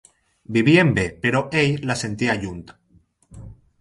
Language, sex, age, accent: Catalan, male, 19-29, valencià